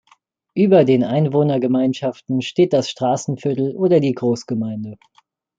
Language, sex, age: German, male, 19-29